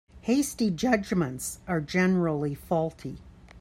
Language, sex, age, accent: English, female, 60-69, United States English